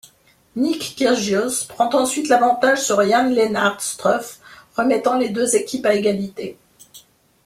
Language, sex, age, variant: French, female, 50-59, Français de métropole